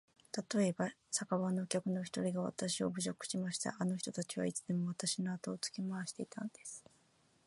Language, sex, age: Japanese, female, 50-59